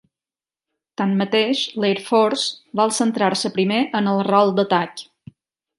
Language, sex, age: Catalan, female, 40-49